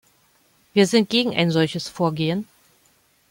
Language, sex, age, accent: German, female, 50-59, Deutschland Deutsch